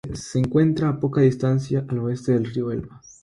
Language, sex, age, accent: Spanish, male, under 19, Andino-Pacífico: Colombia, Perú, Ecuador, oeste de Bolivia y Venezuela andina; Rioplatense: Argentina, Uruguay, este de Bolivia, Paraguay